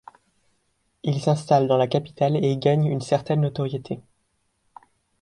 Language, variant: French, Français de métropole